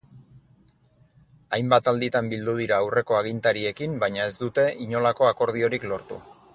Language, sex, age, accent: Basque, male, 40-49, Erdialdekoa edo Nafarra (Gipuzkoa, Nafarroa)